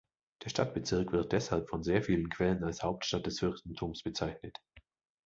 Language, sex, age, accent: German, male, 30-39, Deutschland Deutsch